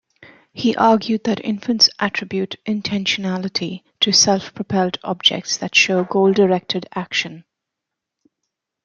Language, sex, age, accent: English, female, 40-49, England English